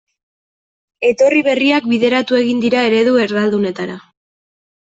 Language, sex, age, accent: Basque, female, 19-29, Mendebalekoa (Araba, Bizkaia, Gipuzkoako mendebaleko herri batzuk)